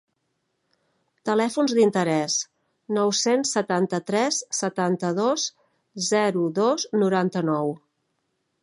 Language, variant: Catalan, Central